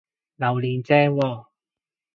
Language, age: Cantonese, 40-49